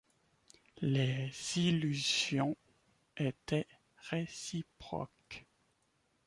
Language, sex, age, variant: French, male, 19-29, Français de métropole